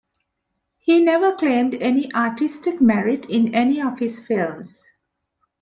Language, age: English, 50-59